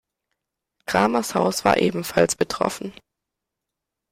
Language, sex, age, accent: German, male, under 19, Deutschland Deutsch